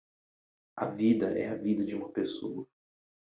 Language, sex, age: Portuguese, male, 30-39